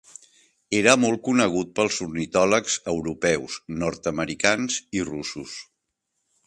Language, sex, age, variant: Catalan, male, 60-69, Central